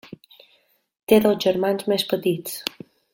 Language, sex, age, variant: Catalan, female, 19-29, Balear